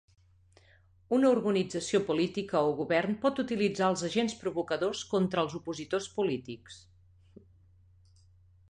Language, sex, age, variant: Catalan, female, 40-49, Nord-Occidental